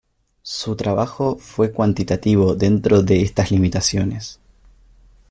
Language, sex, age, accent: Spanish, male, 19-29, Rioplatense: Argentina, Uruguay, este de Bolivia, Paraguay